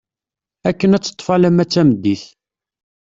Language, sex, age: Kabyle, male, 30-39